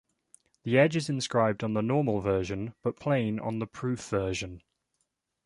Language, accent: English, England English